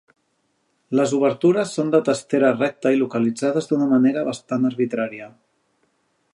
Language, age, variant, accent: Catalan, 30-39, Central, central